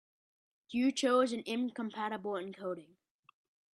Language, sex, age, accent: English, male, under 19, United States English